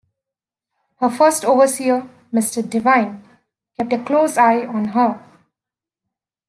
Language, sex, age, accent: English, female, 19-29, United States English